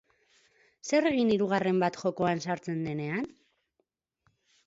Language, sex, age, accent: Basque, female, 40-49, Mendebalekoa (Araba, Bizkaia, Gipuzkoako mendebaleko herri batzuk)